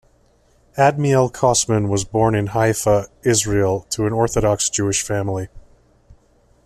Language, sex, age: English, male, 30-39